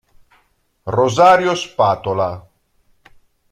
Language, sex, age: Italian, male, 30-39